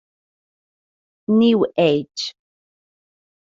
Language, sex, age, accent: Spanish, female, 30-39, España: Centro-Sur peninsular (Madrid, Toledo, Castilla-La Mancha)